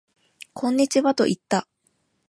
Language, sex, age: Japanese, female, 19-29